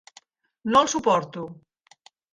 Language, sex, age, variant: Catalan, female, 50-59, Central